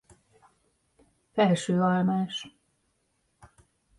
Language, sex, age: Hungarian, female, 40-49